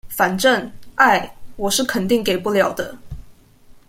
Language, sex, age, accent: Chinese, female, 19-29, 出生地：臺北市